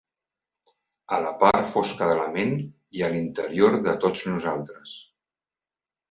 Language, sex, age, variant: Catalan, male, 40-49, Central